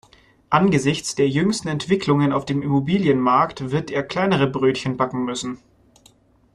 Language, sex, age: German, male, 19-29